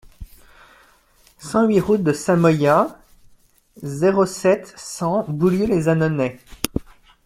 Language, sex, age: French, male, 19-29